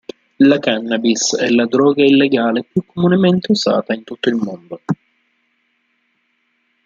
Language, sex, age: Italian, male, 19-29